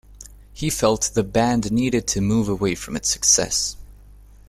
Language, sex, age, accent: English, male, 19-29, United States English